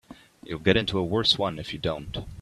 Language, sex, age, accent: English, male, 19-29, Canadian English